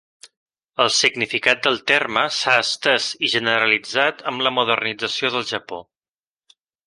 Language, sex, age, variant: Catalan, male, 30-39, Balear